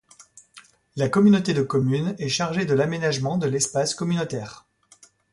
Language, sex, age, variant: French, male, 40-49, Français de métropole